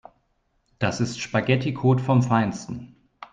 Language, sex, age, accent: German, male, 30-39, Deutschland Deutsch